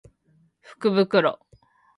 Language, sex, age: Japanese, female, 19-29